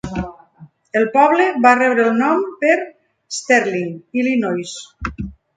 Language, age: Catalan, 19-29